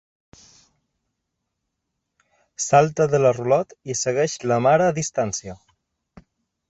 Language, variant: Catalan, Balear